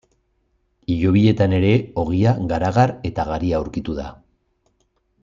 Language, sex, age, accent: Basque, male, 40-49, Erdialdekoa edo Nafarra (Gipuzkoa, Nafarroa)